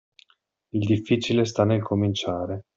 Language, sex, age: Italian, male, 40-49